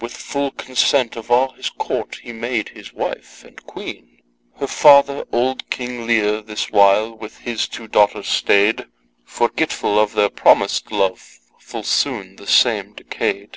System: none